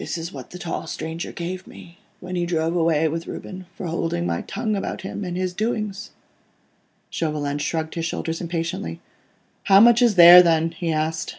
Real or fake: real